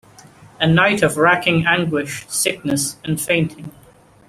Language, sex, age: English, male, 19-29